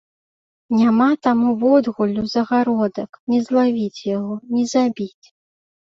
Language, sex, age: Belarusian, female, 19-29